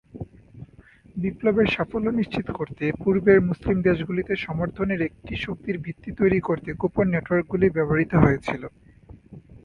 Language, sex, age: Bengali, male, 19-29